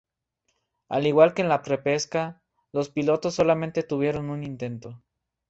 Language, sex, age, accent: Spanish, male, 19-29, México